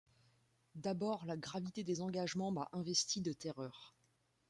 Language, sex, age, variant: French, female, 19-29, Français de métropole